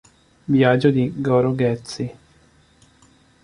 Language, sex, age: Italian, male, 19-29